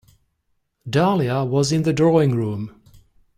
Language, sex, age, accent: English, male, 40-49, England English